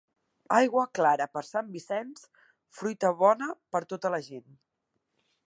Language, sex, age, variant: Catalan, female, 40-49, Central